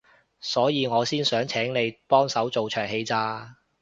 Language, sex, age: Cantonese, male, 19-29